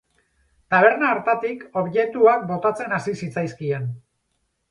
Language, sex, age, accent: Basque, male, 50-59, Mendebalekoa (Araba, Bizkaia, Gipuzkoako mendebaleko herri batzuk)